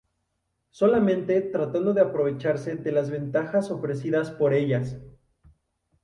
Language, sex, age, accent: Spanish, male, 19-29, México